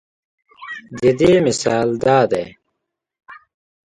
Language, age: Pashto, 19-29